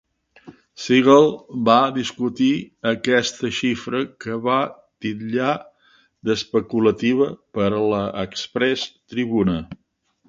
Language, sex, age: Catalan, male, 70-79